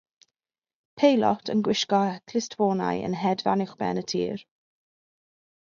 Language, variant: Welsh, South-Eastern Welsh